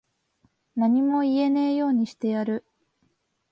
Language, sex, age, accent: Japanese, female, 19-29, 関東